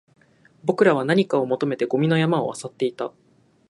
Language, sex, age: Japanese, male, 19-29